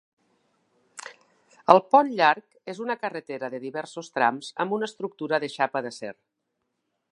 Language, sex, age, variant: Catalan, female, 50-59, Nord-Occidental